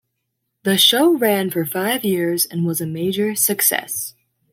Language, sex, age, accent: English, female, 19-29, United States English